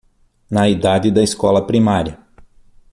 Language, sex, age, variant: Portuguese, male, 40-49, Portuguese (Brasil)